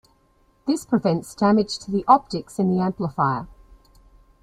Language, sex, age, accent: English, female, 50-59, Australian English